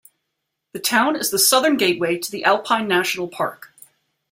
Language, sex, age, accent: English, female, 50-59, United States English